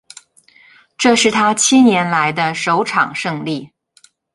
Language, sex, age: Chinese, female, 40-49